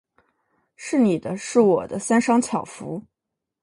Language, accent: Chinese, 出生地：江苏省